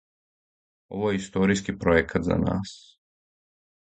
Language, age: Serbian, 19-29